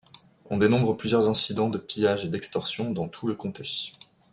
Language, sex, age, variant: French, male, 30-39, Français de métropole